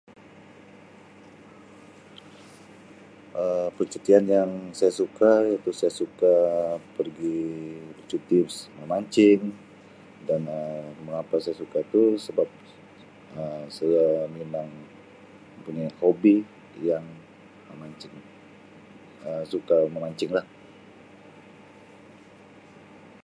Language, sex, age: Sabah Malay, male, 40-49